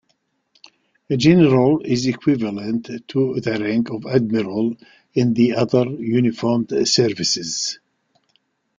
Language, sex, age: English, male, 60-69